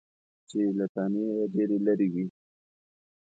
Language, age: Pashto, 30-39